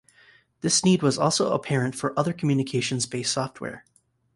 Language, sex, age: English, male, 19-29